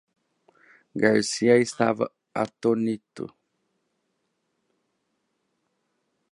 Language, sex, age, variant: Portuguese, male, 19-29, Portuguese (Brasil)